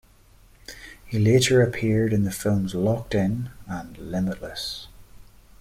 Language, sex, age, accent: English, male, 40-49, Irish English